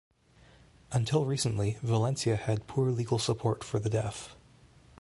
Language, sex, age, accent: English, male, 40-49, Canadian English